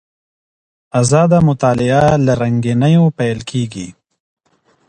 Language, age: Pashto, 30-39